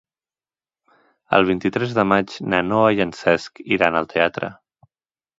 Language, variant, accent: Catalan, Central, central